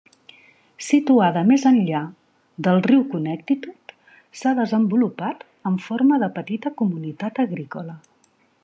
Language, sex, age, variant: Catalan, female, 50-59, Central